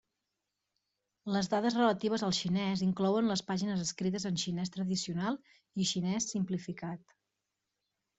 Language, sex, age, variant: Catalan, female, 30-39, Central